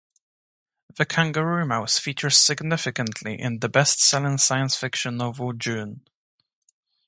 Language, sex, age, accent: English, male, 19-29, England English